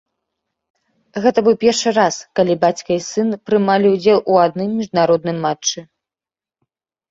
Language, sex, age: Belarusian, female, 19-29